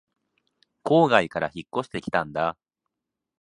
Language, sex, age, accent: Japanese, male, 19-29, 関西弁